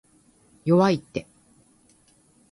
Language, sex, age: Japanese, female, 50-59